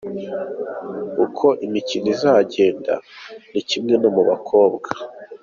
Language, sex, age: Kinyarwanda, male, 19-29